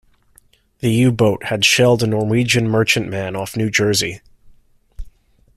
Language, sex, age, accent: English, male, 19-29, United States English